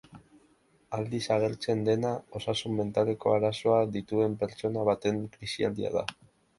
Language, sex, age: Basque, male, under 19